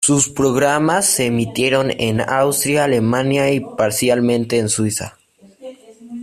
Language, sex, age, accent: Spanish, male, under 19, México